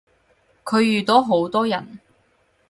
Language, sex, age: Cantonese, female, 19-29